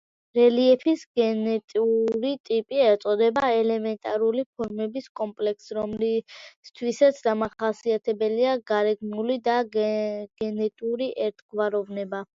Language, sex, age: Georgian, female, under 19